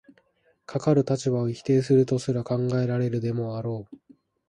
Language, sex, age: Japanese, male, 19-29